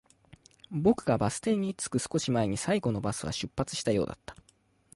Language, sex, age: Japanese, male, 19-29